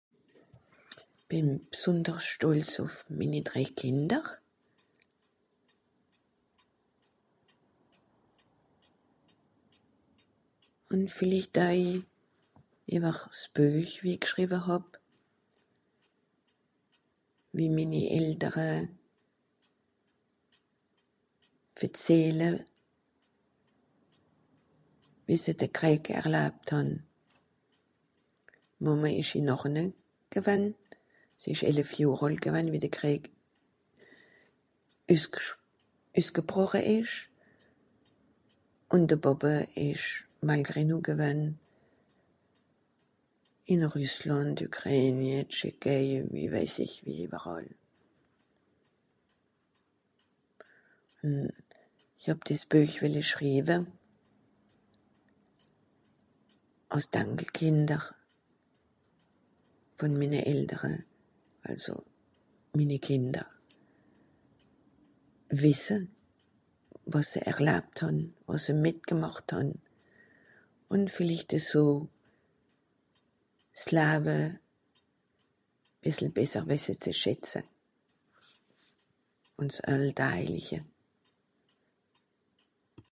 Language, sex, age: Swiss German, female, 70-79